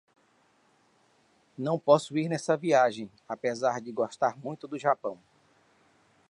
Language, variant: Portuguese, Portuguese (Brasil)